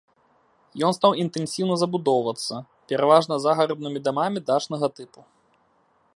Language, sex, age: Belarusian, male, 19-29